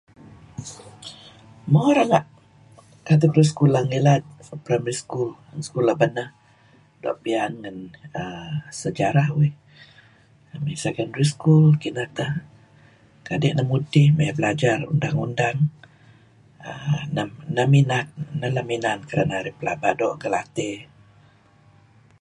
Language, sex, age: Kelabit, female, 60-69